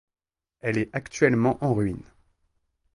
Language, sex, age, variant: French, male, 30-39, Français de métropole